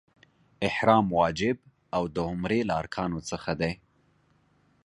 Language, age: Pashto, 19-29